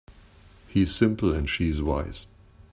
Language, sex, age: English, male, 50-59